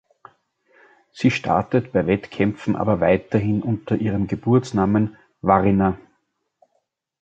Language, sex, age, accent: German, male, 50-59, Österreichisches Deutsch